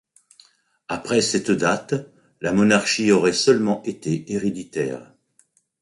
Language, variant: French, Français de métropole